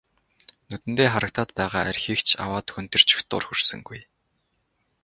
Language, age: Mongolian, 19-29